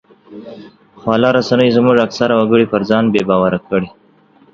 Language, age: Pashto, under 19